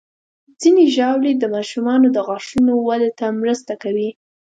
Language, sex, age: Pashto, female, under 19